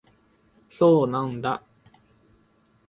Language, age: Japanese, 30-39